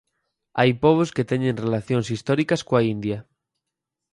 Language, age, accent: Galician, under 19, Normativo (estándar)